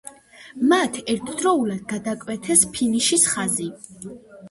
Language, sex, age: Georgian, female, 60-69